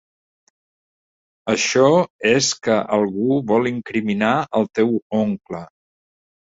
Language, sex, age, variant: Catalan, male, 60-69, Central